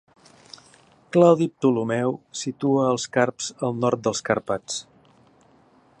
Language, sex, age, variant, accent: Catalan, male, 60-69, Central, central